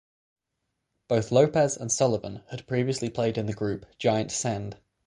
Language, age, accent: English, 19-29, England English; Northern English